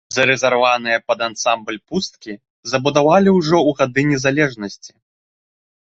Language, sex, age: Belarusian, male, 19-29